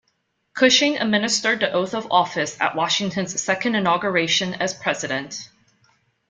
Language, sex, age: English, female, 40-49